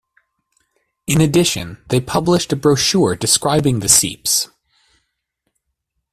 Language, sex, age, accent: English, male, 30-39, United States English